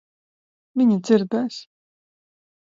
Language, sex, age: Latvian, female, 40-49